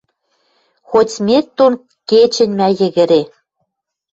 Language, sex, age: Western Mari, female, 50-59